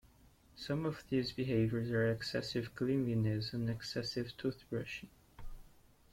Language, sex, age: English, male, 19-29